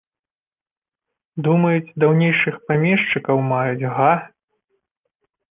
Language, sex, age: Belarusian, male, 30-39